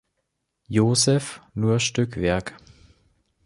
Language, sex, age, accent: German, male, under 19, Deutschland Deutsch